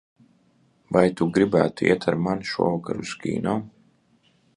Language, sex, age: Latvian, male, 30-39